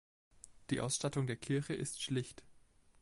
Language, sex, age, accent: German, male, 19-29, Deutschland Deutsch